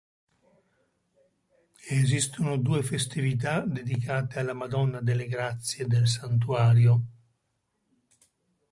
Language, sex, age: Italian, male, 70-79